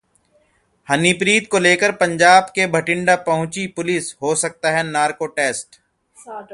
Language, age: Hindi, 30-39